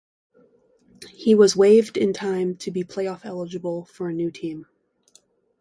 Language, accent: English, United States English